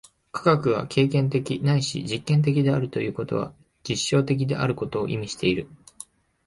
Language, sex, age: Japanese, male, 19-29